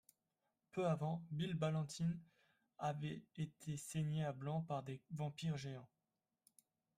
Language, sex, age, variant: French, male, 19-29, Français de métropole